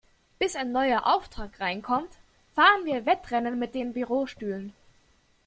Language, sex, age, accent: German, female, 19-29, Deutschland Deutsch